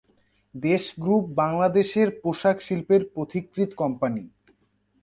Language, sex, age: Bengali, male, under 19